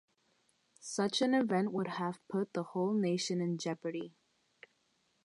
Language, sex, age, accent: English, female, under 19, United States English